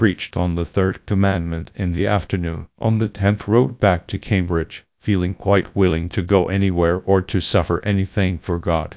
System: TTS, GradTTS